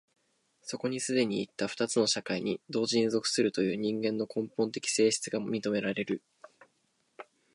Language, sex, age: Japanese, male, 19-29